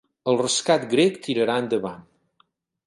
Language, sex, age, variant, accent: Catalan, male, 50-59, Central, Girona